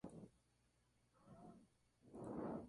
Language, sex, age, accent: Spanish, male, 19-29, México